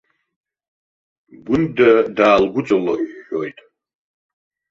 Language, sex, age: Abkhazian, male, 30-39